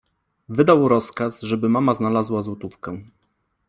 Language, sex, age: Polish, male, 30-39